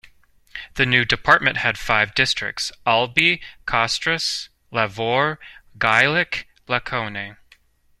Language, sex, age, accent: English, male, 30-39, United States English